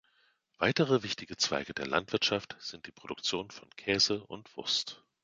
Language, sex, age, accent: German, male, 40-49, Deutschland Deutsch